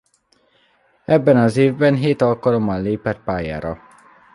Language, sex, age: Hungarian, male, under 19